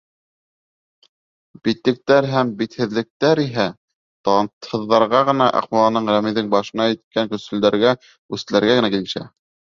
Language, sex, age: Bashkir, male, 19-29